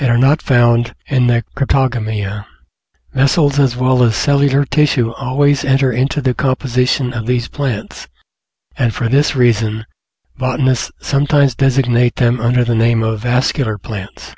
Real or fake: real